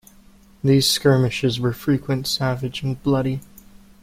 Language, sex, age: English, male, under 19